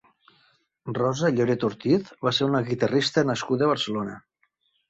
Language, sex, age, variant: Catalan, male, 50-59, Nord-Occidental